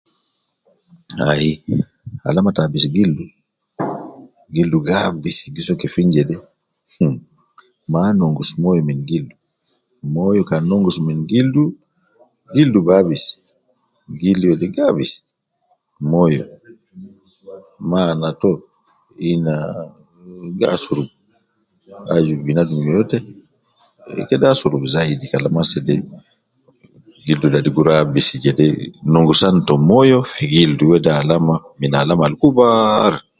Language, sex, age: Nubi, male, 50-59